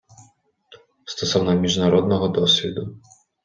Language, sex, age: Ukrainian, male, 30-39